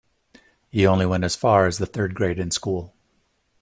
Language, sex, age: English, male, 60-69